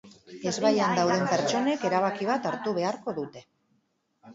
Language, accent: Basque, Mendebalekoa (Araba, Bizkaia, Gipuzkoako mendebaleko herri batzuk)